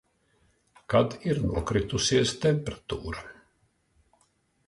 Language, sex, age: Latvian, male, 60-69